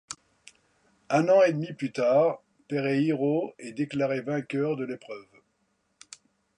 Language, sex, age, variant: French, male, 60-69, Français de métropole